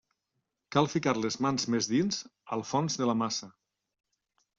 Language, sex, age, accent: Catalan, male, 50-59, valencià